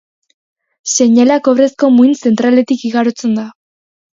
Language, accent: Basque, Mendebalekoa (Araba, Bizkaia, Gipuzkoako mendebaleko herri batzuk)